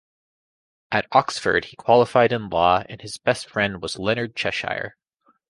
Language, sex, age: English, female, 19-29